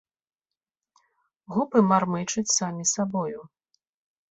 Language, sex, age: Belarusian, female, 40-49